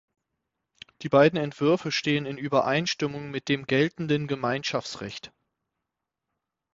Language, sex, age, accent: German, male, 30-39, Deutschland Deutsch